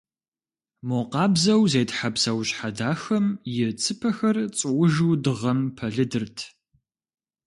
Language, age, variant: Kabardian, 19-29, Адыгэбзэ (Къэбэрдей, Кирил, псоми зэдай)